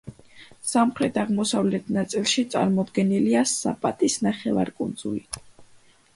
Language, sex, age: Georgian, female, under 19